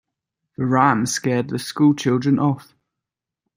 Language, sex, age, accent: English, male, 19-29, England English